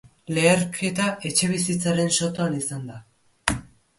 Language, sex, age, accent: Basque, male, under 19, Erdialdekoa edo Nafarra (Gipuzkoa, Nafarroa)